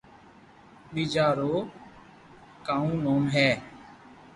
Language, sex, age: Loarki, female, under 19